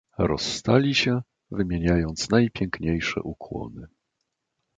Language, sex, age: Polish, male, 50-59